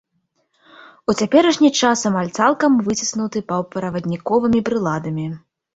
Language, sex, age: Belarusian, female, 19-29